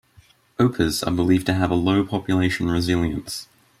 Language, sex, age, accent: English, male, under 19, Australian English